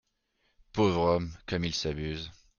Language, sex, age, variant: French, male, 19-29, Français de métropole